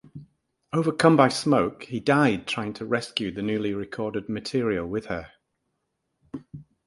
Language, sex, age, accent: English, male, 60-69, England English